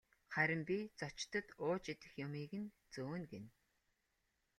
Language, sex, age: Mongolian, female, 30-39